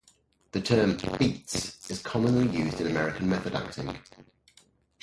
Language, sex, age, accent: English, male, 30-39, England English